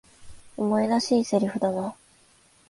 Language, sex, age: Japanese, female, 19-29